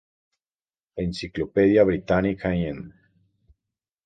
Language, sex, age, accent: Spanish, male, 40-49, Andino-Pacífico: Colombia, Perú, Ecuador, oeste de Bolivia y Venezuela andina